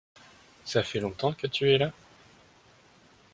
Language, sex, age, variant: French, male, 19-29, Français de métropole